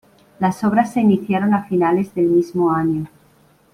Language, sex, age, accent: Spanish, female, 50-59, España: Centro-Sur peninsular (Madrid, Toledo, Castilla-La Mancha)